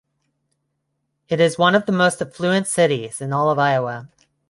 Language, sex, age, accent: English, female, 30-39, United States English